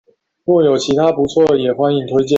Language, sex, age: Chinese, male, 19-29